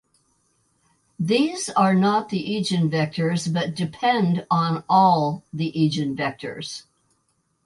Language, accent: English, United States English